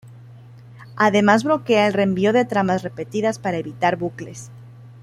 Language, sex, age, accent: Spanish, female, 30-39, Caribe: Cuba, Venezuela, Puerto Rico, República Dominicana, Panamá, Colombia caribeña, México caribeño, Costa del golfo de México